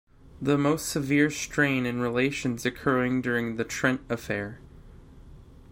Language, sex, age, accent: English, male, 19-29, United States English